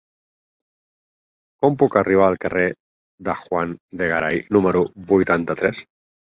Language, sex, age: Catalan, male, 40-49